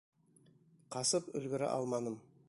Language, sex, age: Bashkir, male, 40-49